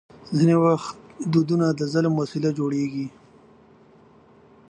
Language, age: Pashto, 30-39